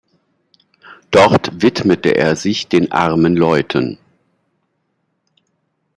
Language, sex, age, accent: German, male, 50-59, Deutschland Deutsch